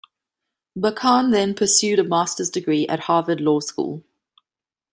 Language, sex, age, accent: English, female, 30-39, Southern African (South Africa, Zimbabwe, Namibia)